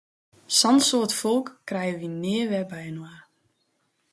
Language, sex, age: Western Frisian, female, under 19